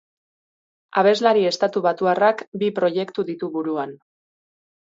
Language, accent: Basque, Erdialdekoa edo Nafarra (Gipuzkoa, Nafarroa)